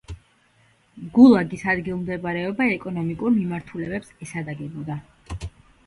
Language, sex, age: Georgian, female, 19-29